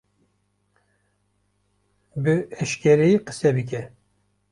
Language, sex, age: Kurdish, male, 50-59